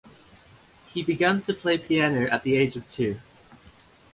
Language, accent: English, Australian English